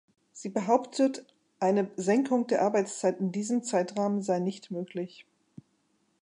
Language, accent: German, Deutschland Deutsch